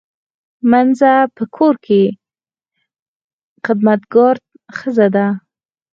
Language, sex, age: Pashto, female, 19-29